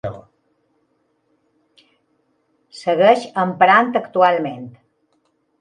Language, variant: Catalan, Balear